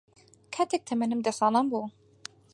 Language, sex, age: Central Kurdish, female, 19-29